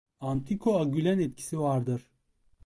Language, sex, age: Turkish, male, 19-29